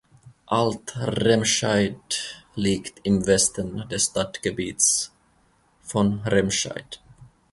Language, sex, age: German, male, 30-39